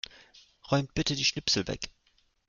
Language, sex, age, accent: German, male, 19-29, Deutschland Deutsch